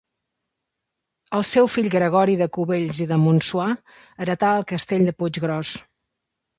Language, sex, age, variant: Catalan, female, 40-49, Central